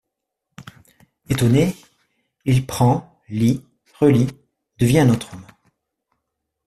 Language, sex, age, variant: French, male, 30-39, Français de métropole